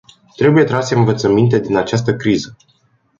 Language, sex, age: Romanian, male, 19-29